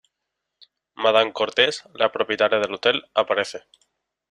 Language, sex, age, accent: Spanish, male, under 19, España: Sur peninsular (Andalucia, Extremadura, Murcia)